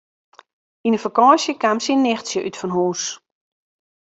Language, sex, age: Western Frisian, female, 40-49